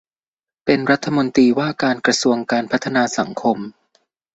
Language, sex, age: Thai, male, 19-29